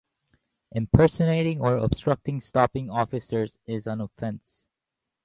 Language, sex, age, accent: English, male, 30-39, United States English